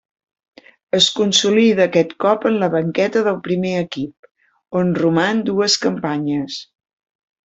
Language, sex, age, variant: Catalan, female, 50-59, Central